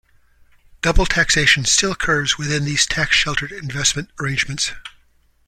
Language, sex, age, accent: English, male, 50-59, United States English